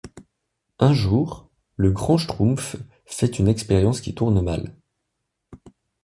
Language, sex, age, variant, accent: French, male, 19-29, Français d'Europe, Français de Suisse